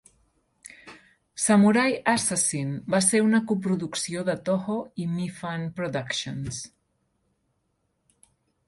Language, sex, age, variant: Catalan, female, 50-59, Central